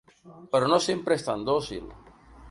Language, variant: Catalan, Central